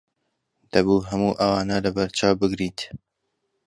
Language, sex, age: Central Kurdish, male, 30-39